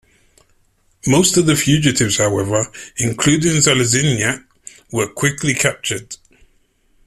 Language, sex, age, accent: English, male, 30-39, England English